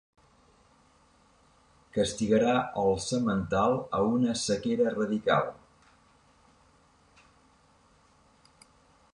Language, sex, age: Catalan, male, 60-69